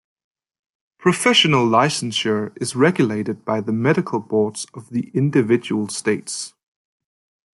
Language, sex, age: English, male, 19-29